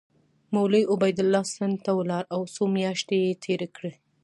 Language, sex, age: Pashto, female, 19-29